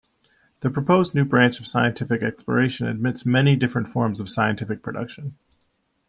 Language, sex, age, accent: English, male, 30-39, United States English